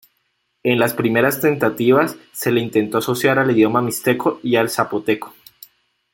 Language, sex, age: Spanish, male, 19-29